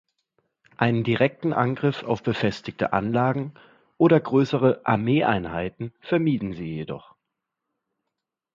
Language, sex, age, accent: German, male, 30-39, Deutschland Deutsch